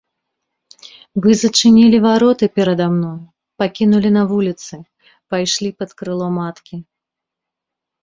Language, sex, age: Belarusian, female, 30-39